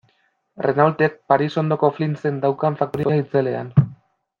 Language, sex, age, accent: Basque, male, 19-29, Mendebalekoa (Araba, Bizkaia, Gipuzkoako mendebaleko herri batzuk)